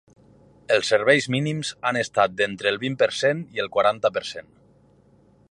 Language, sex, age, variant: Catalan, male, 30-39, Nord-Occidental